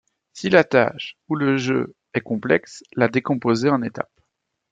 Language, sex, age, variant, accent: French, male, 30-39, Français d'Europe, Français de Belgique